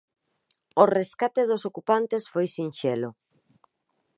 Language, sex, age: Galician, female, 40-49